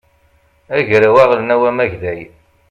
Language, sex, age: Kabyle, male, 40-49